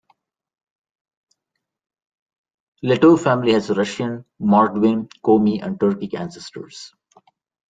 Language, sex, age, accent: English, male, 40-49, India and South Asia (India, Pakistan, Sri Lanka)